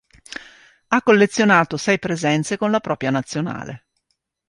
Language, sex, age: Italian, female, 50-59